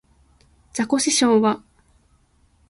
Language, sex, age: Japanese, female, 19-29